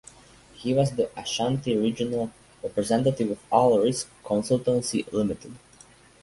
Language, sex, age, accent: English, male, 19-29, United States English